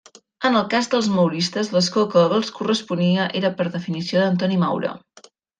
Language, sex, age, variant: Catalan, female, 19-29, Central